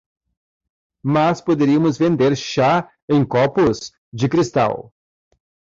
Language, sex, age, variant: Portuguese, male, 30-39, Portuguese (Brasil)